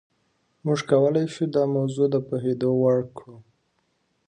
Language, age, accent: Pashto, 19-29, کندهاری لهجه